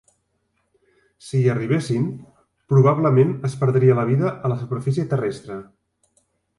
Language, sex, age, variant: Catalan, male, 40-49, Central